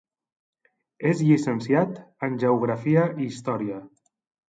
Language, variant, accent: Catalan, Central, central